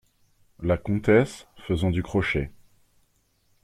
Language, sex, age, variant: French, male, 30-39, Français de métropole